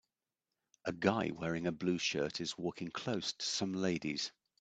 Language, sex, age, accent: English, male, 50-59, England English